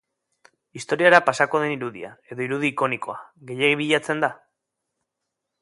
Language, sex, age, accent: Basque, male, 30-39, Erdialdekoa edo Nafarra (Gipuzkoa, Nafarroa)